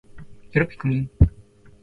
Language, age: Japanese, 19-29